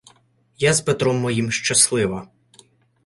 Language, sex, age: Ukrainian, male, under 19